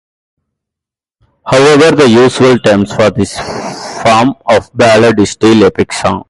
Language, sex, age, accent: English, male, 19-29, United States English